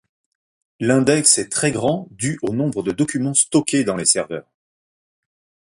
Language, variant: French, Français de métropole